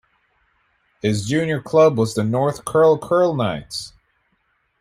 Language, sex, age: English, male, 40-49